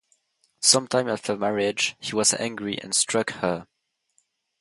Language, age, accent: English, 19-29, United States English